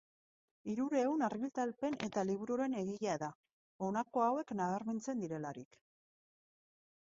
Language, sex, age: Basque, female, 40-49